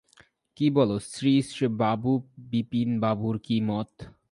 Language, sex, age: Bengali, male, 19-29